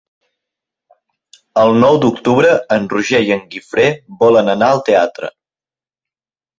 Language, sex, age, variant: Catalan, male, 19-29, Central